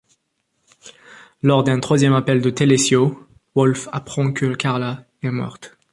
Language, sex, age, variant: French, male, 19-29, Français du nord de l'Afrique